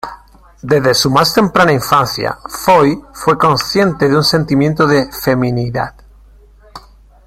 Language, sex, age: Spanish, male, 40-49